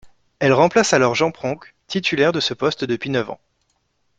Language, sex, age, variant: French, male, 30-39, Français de métropole